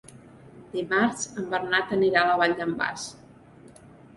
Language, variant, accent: Catalan, Central, central